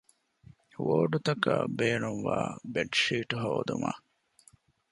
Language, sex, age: Divehi, male, 30-39